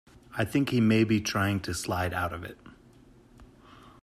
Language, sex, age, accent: English, male, 30-39, United States English